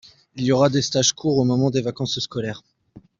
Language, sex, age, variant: French, male, 30-39, Français de métropole